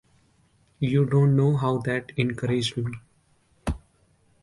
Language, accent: English, India and South Asia (India, Pakistan, Sri Lanka)